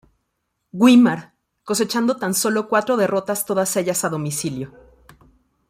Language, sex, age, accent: Spanish, female, 40-49, México